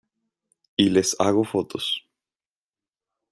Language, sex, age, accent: Spanish, male, 19-29, Caribe: Cuba, Venezuela, Puerto Rico, República Dominicana, Panamá, Colombia caribeña, México caribeño, Costa del golfo de México